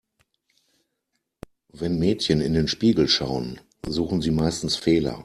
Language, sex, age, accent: German, male, 40-49, Deutschland Deutsch